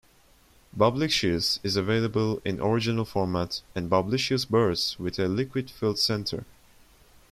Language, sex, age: English, male, 19-29